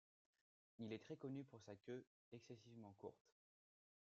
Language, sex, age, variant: French, male, under 19, Français de métropole